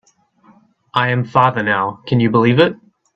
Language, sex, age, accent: English, male, 19-29, New Zealand English